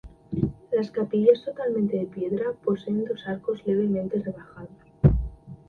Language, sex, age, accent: Spanish, female, under 19, España: Norte peninsular (Asturias, Castilla y León, Cantabria, País Vasco, Navarra, Aragón, La Rioja, Guadalajara, Cuenca)